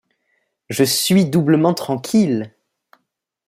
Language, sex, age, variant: French, male, under 19, Français de métropole